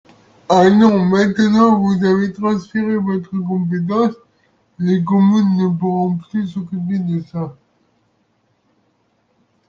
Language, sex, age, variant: French, male, 30-39, Français de métropole